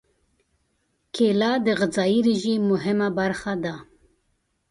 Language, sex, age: Pashto, female, 40-49